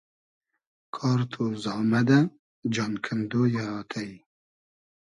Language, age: Hazaragi, 30-39